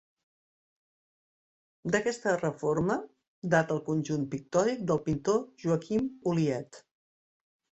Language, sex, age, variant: Catalan, female, 50-59, Central